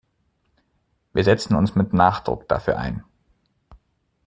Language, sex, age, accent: German, male, 30-39, Deutschland Deutsch